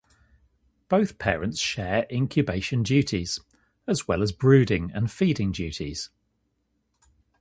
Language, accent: English, England English